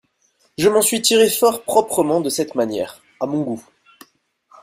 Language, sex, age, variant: French, male, 19-29, Français de métropole